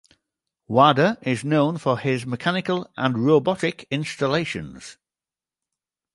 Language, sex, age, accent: English, male, 50-59, England English